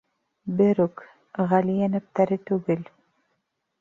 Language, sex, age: Bashkir, female, 40-49